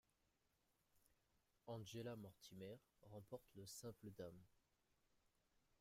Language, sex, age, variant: French, male, 30-39, Français de métropole